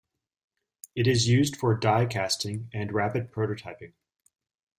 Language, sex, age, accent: English, male, 30-39, United States English